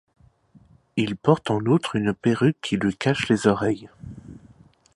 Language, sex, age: French, male, 19-29